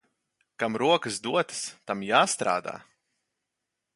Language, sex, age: Latvian, male, 19-29